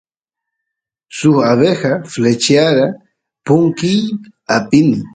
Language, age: Santiago del Estero Quichua, 30-39